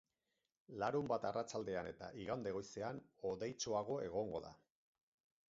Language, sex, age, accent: Basque, male, 60-69, Erdialdekoa edo Nafarra (Gipuzkoa, Nafarroa)